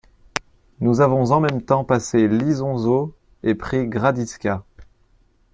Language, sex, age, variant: French, male, 19-29, Français de métropole